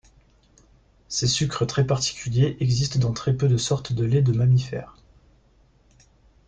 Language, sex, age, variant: French, male, 19-29, Français de métropole